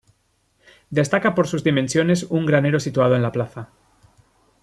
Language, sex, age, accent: Spanish, male, 19-29, España: Norte peninsular (Asturias, Castilla y León, Cantabria, País Vasco, Navarra, Aragón, La Rioja, Guadalajara, Cuenca)